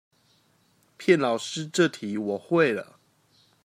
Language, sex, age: Chinese, male, 30-39